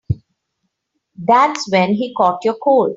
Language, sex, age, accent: English, female, 50-59, India and South Asia (India, Pakistan, Sri Lanka)